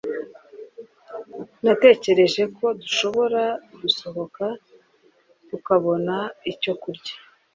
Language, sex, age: Kinyarwanda, female, 30-39